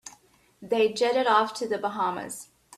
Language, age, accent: English, 40-49, United States English